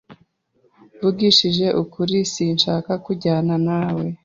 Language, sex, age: Kinyarwanda, female, 30-39